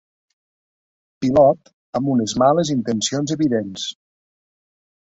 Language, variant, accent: Catalan, Nord-Occidental, Lleida